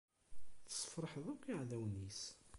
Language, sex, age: Kabyle, male, 30-39